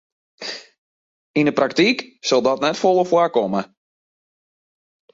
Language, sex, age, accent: Western Frisian, male, 19-29, Wâldfrysk